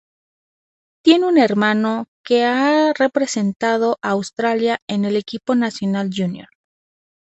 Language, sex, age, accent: Spanish, female, 30-39, México